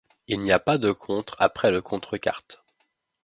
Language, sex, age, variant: French, male, 19-29, Français de métropole